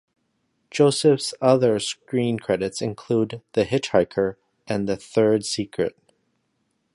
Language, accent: English, Canadian English